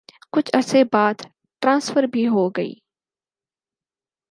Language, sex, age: Urdu, female, 19-29